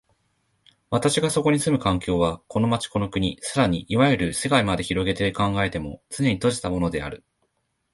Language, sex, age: Japanese, male, 19-29